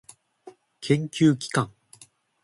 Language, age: Japanese, 19-29